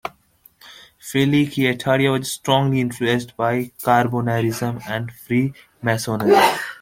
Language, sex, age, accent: English, male, 19-29, India and South Asia (India, Pakistan, Sri Lanka)